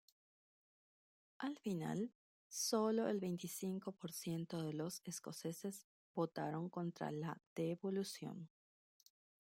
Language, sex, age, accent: Spanish, female, 30-39, Rioplatense: Argentina, Uruguay, este de Bolivia, Paraguay